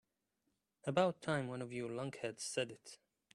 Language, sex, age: English, male, 30-39